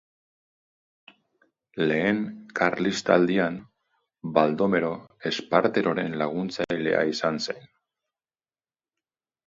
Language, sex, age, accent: Basque, male, 40-49, Mendebalekoa (Araba, Bizkaia, Gipuzkoako mendebaleko herri batzuk)